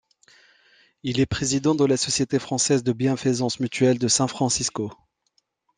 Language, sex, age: French, male, 30-39